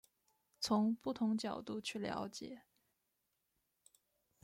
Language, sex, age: Chinese, female, 19-29